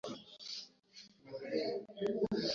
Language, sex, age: Swahili, male, 19-29